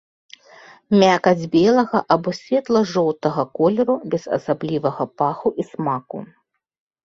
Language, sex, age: Belarusian, female, 50-59